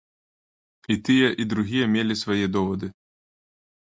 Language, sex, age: Belarusian, male, 30-39